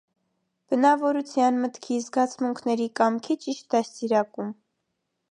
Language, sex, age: Armenian, female, 19-29